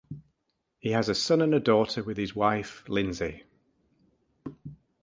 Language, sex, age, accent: English, male, 60-69, England English